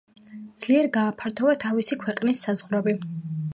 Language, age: Georgian, 19-29